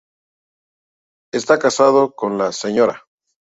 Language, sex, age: Spanish, male, 50-59